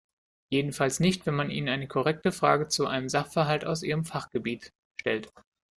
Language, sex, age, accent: German, male, 30-39, Deutschland Deutsch